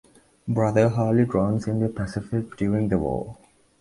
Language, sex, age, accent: English, male, under 19, England English